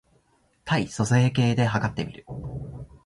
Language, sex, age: Japanese, male, 19-29